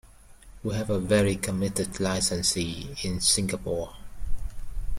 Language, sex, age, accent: English, male, 30-39, United States English